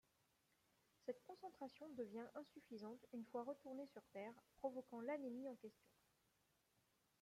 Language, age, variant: French, 19-29, Français de métropole